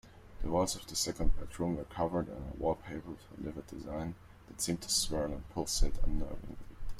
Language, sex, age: English, male, 19-29